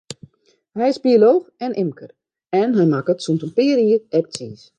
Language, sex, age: Western Frisian, female, 40-49